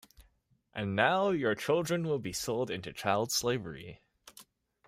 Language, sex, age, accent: English, male, under 19, Hong Kong English